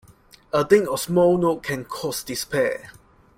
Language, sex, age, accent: English, male, 19-29, Malaysian English